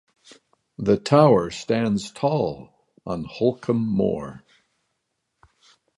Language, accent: English, Canadian English